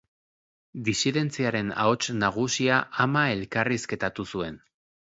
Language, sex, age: Basque, male, 40-49